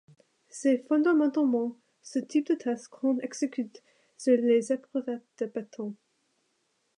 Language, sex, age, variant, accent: French, female, 19-29, Français d'Amérique du Nord, Français des États-Unis